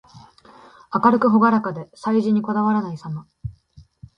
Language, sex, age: Japanese, female, 19-29